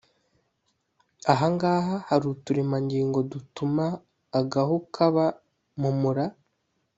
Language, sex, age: Kinyarwanda, male, under 19